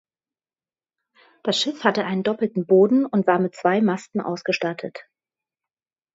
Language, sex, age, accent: German, female, 30-39, Hochdeutsch